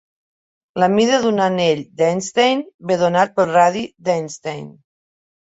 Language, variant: Catalan, Nord-Occidental